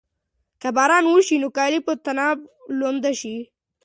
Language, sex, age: Pashto, male, 19-29